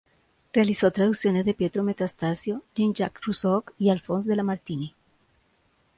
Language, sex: Spanish, female